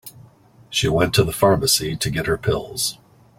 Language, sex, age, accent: English, male, 40-49, United States English